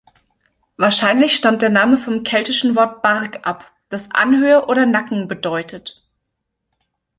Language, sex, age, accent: German, female, 19-29, Deutschland Deutsch